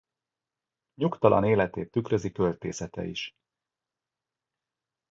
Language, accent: Hungarian, budapesti